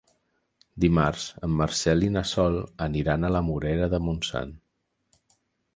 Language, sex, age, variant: Catalan, male, 40-49, Central